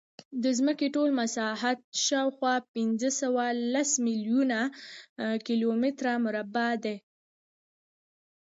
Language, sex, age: Pashto, female, 30-39